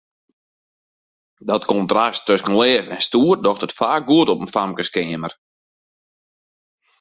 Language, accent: Western Frisian, Wâldfrysk